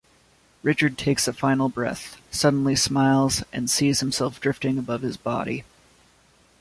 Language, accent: English, United States English